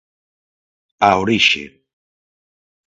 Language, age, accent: Galician, 30-39, Normativo (estándar); Neofalante